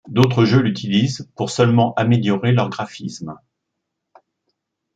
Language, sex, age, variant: French, male, 60-69, Français de métropole